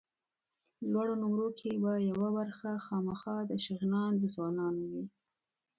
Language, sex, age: Pashto, female, 19-29